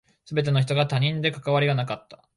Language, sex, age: Japanese, male, 19-29